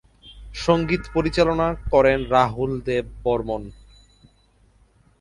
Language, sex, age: Bengali, male, 19-29